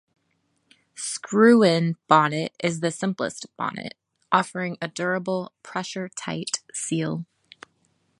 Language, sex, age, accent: English, female, 40-49, United States English